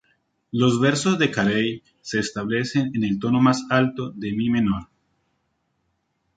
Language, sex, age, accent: Spanish, male, 30-39, Andino-Pacífico: Colombia, Perú, Ecuador, oeste de Bolivia y Venezuela andina